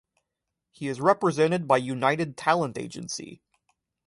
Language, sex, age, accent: English, male, 30-39, United States English